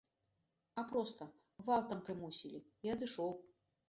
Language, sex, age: Belarusian, female, 50-59